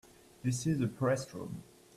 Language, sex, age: English, male, 19-29